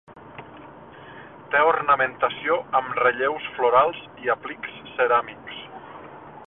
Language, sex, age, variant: Catalan, male, 30-39, Septentrional